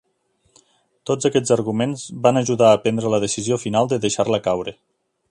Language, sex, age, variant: Catalan, male, 40-49, Nord-Occidental